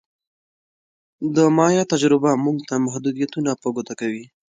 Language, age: Pashto, under 19